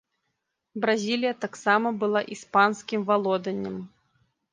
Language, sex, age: Belarusian, female, 19-29